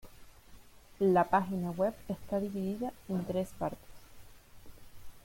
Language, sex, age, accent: Spanish, female, 19-29, Caribe: Cuba, Venezuela, Puerto Rico, República Dominicana, Panamá, Colombia caribeña, México caribeño, Costa del golfo de México